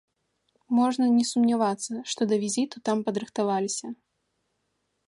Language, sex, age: Belarusian, female, 19-29